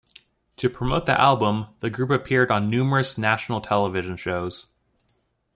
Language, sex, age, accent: English, male, 19-29, United States English